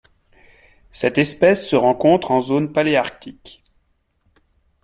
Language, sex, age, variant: French, male, 40-49, Français de métropole